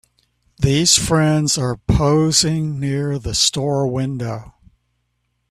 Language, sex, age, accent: English, male, 70-79, United States English